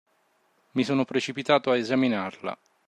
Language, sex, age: Italian, male, 40-49